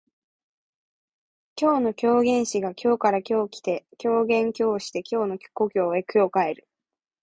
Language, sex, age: Japanese, female, 19-29